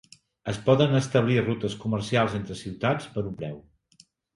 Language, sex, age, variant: Catalan, male, 50-59, Central